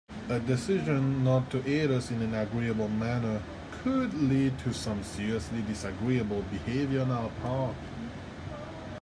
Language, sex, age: English, male, 30-39